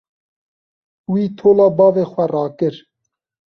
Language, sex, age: Kurdish, male, 19-29